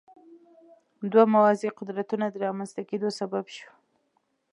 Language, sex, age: Pashto, female, 19-29